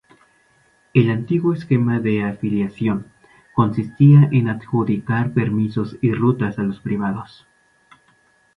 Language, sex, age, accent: Spanish, male, 19-29, México